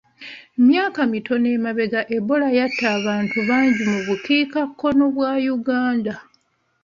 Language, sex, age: Ganda, female, 30-39